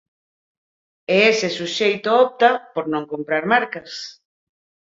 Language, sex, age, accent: Galician, female, 40-49, Normativo (estándar)